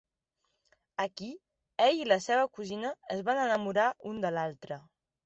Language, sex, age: Catalan, female, 19-29